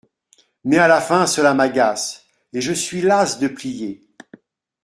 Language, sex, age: French, male, 60-69